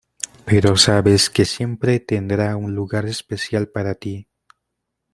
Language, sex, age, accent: Spanish, male, 19-29, Andino-Pacífico: Colombia, Perú, Ecuador, oeste de Bolivia y Venezuela andina